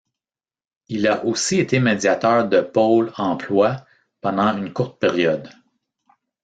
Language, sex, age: French, male, 50-59